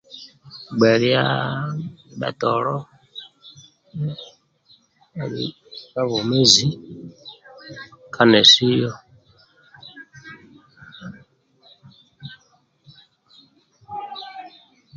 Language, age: Amba (Uganda), 30-39